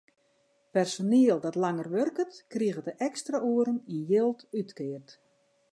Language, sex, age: Western Frisian, female, 60-69